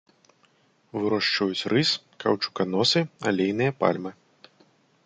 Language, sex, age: Belarusian, male, 30-39